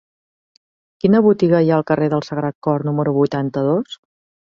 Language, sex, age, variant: Catalan, female, 40-49, Central